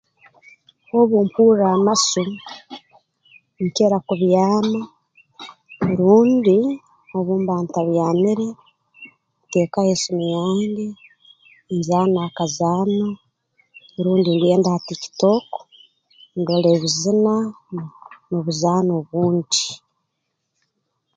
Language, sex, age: Tooro, female, 30-39